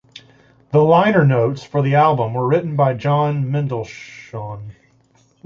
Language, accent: English, United States English